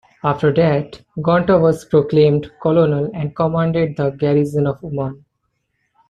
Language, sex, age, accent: English, male, 19-29, India and South Asia (India, Pakistan, Sri Lanka)